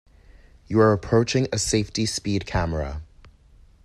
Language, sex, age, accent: English, male, 19-29, United States English